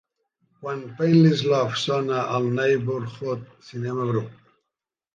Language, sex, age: Catalan, male, 70-79